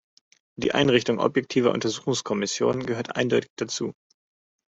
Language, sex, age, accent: German, male, 30-39, Deutschland Deutsch